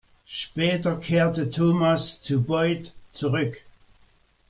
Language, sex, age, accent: German, male, 60-69, Deutschland Deutsch